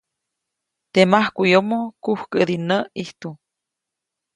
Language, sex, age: Copainalá Zoque, female, 19-29